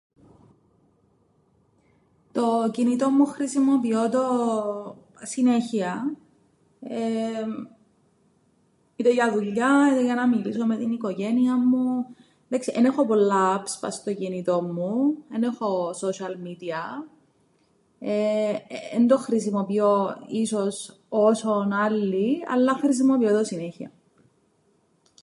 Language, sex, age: Greek, female, 30-39